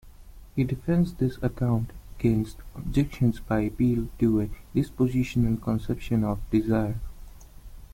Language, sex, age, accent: English, male, under 19, India and South Asia (India, Pakistan, Sri Lanka)